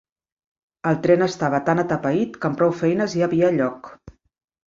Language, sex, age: Catalan, female, 50-59